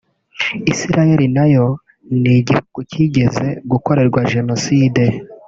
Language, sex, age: Kinyarwanda, male, 19-29